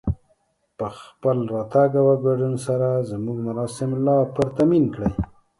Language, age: Pashto, 40-49